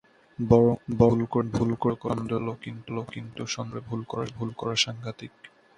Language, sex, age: Bengali, male, 19-29